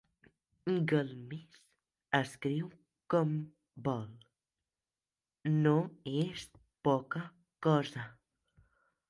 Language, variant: Catalan, Central